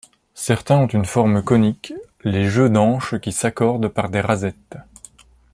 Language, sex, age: French, male, 30-39